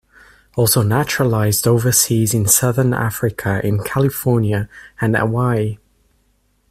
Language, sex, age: English, male, 19-29